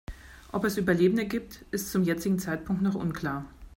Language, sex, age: German, female, 30-39